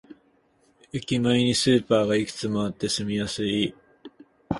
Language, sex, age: Japanese, male, 19-29